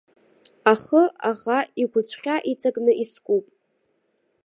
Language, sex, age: Abkhazian, female, under 19